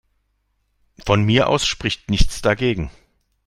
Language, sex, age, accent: German, male, 50-59, Deutschland Deutsch